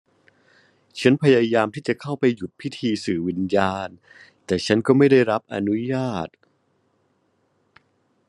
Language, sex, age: Thai, male, 19-29